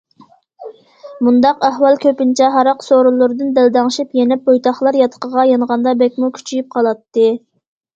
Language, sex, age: Uyghur, female, 19-29